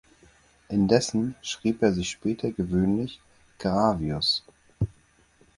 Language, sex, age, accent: German, male, 19-29, Deutschland Deutsch